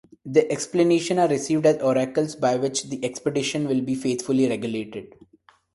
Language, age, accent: English, 19-29, India and South Asia (India, Pakistan, Sri Lanka)